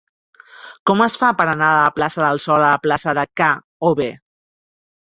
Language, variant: Catalan, Central